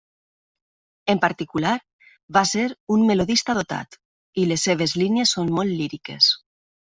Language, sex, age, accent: Catalan, female, 40-49, valencià